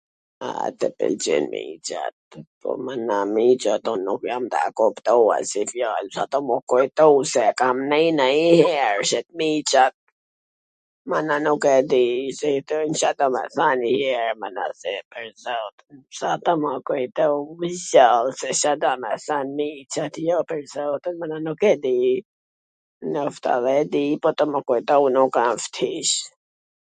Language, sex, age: Gheg Albanian, female, 50-59